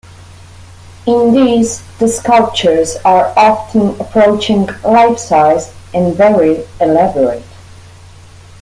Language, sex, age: English, female, 30-39